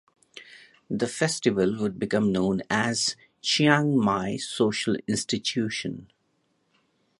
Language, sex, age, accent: English, male, 30-39, India and South Asia (India, Pakistan, Sri Lanka)